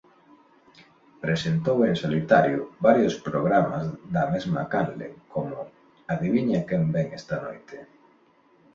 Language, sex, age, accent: Galician, male, 40-49, Neofalante